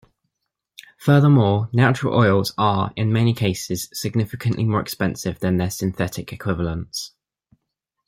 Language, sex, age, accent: English, male, 19-29, England English